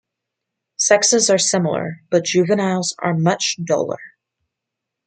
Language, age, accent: English, 19-29, United States English